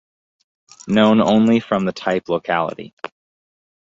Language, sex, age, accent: English, male, 19-29, United States English